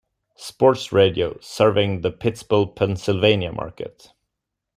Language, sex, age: English, male, 19-29